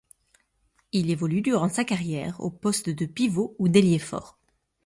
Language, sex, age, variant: French, female, 30-39, Français de métropole